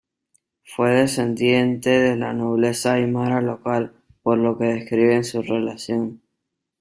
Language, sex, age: Spanish, male, under 19